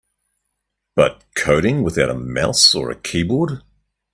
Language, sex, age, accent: English, male, 40-49, New Zealand English